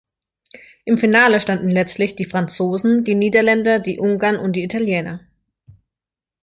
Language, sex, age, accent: German, female, 19-29, Deutschland Deutsch